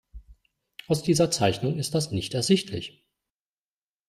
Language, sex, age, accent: German, male, 40-49, Deutschland Deutsch